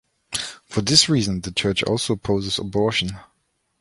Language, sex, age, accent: English, male, 30-39, United States English